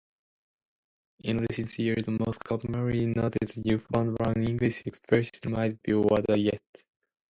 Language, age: English, 19-29